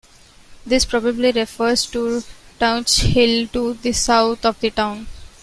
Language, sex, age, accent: English, female, 19-29, India and South Asia (India, Pakistan, Sri Lanka)